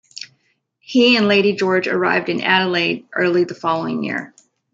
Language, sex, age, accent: English, female, 40-49, United States English